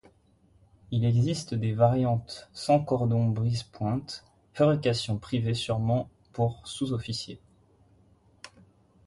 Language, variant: French, Français de métropole